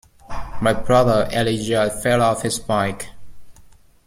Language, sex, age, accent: English, male, 30-39, United States English